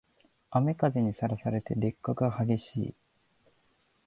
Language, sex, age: Japanese, male, 19-29